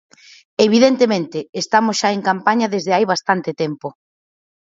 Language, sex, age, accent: Galician, female, 30-39, Atlántico (seseo e gheada)